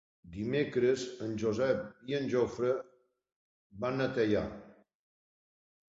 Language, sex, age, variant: Catalan, male, 60-69, Balear